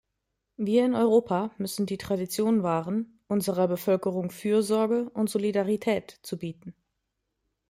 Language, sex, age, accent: German, female, 30-39, Deutschland Deutsch